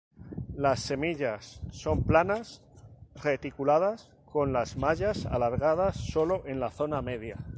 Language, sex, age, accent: Spanish, male, 40-49, España: Norte peninsular (Asturias, Castilla y León, Cantabria, País Vasco, Navarra, Aragón, La Rioja, Guadalajara, Cuenca)